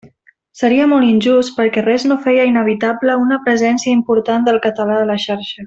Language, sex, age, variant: Catalan, female, 19-29, Central